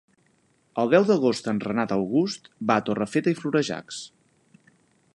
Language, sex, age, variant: Catalan, male, 19-29, Central